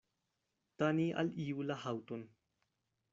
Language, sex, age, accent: Esperanto, male, 19-29, Internacia